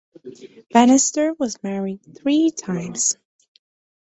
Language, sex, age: English, female, 19-29